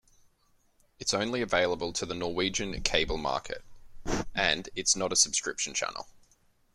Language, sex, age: English, male, 30-39